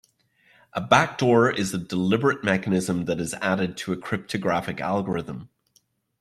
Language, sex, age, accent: English, male, 40-49, Irish English